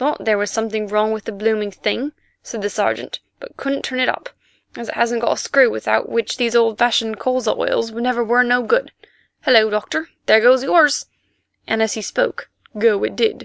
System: none